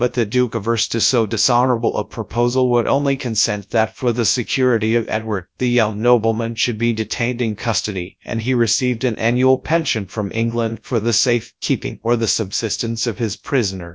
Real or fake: fake